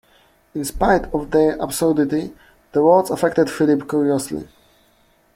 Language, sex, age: English, male, 30-39